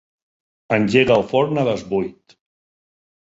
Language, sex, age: Catalan, male, 50-59